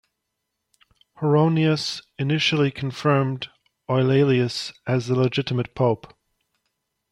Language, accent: English, United States English